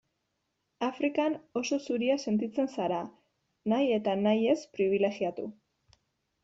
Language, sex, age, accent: Basque, female, 19-29, Mendebalekoa (Araba, Bizkaia, Gipuzkoako mendebaleko herri batzuk)